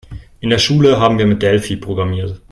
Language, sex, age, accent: German, male, 19-29, Deutschland Deutsch